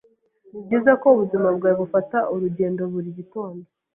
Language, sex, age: Kinyarwanda, female, 19-29